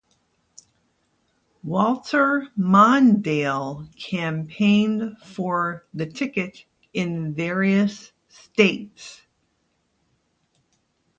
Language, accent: English, United States English